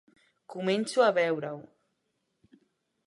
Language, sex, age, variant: Catalan, male, 19-29, Central